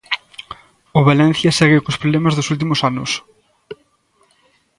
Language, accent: Galician, Atlántico (seseo e gheada)